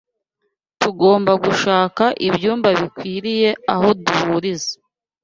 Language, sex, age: Kinyarwanda, female, 19-29